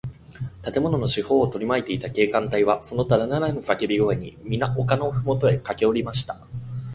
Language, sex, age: Japanese, male, under 19